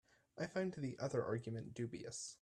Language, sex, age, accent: English, male, 19-29, United States English